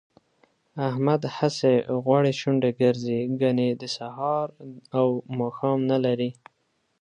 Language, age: Pashto, 19-29